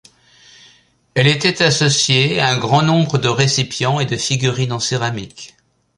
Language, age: French, 70-79